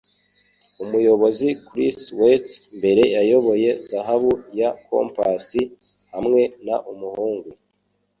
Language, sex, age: Kinyarwanda, male, 19-29